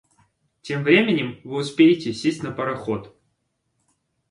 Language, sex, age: Russian, male, 19-29